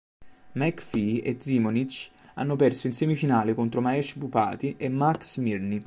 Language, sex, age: Italian, male, 19-29